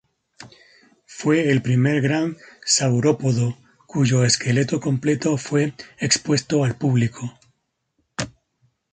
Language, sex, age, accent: Spanish, male, 30-39, España: Centro-Sur peninsular (Madrid, Toledo, Castilla-La Mancha)